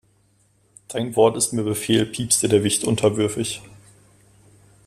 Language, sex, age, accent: German, male, 30-39, Deutschland Deutsch